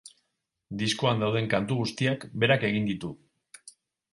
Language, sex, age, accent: Basque, male, 40-49, Mendebalekoa (Araba, Bizkaia, Gipuzkoako mendebaleko herri batzuk)